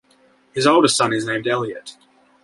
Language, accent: English, Australian English